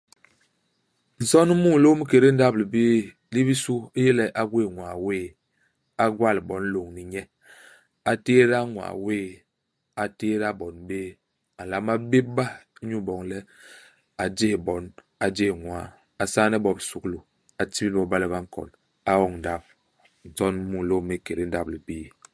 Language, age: Basaa, 40-49